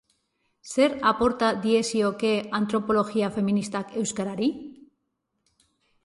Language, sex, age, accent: Basque, female, 40-49, Mendebalekoa (Araba, Bizkaia, Gipuzkoako mendebaleko herri batzuk)